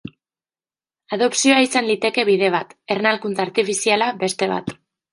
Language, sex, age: Basque, female, 19-29